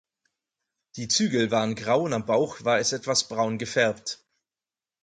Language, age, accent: German, 30-39, Deutschland Deutsch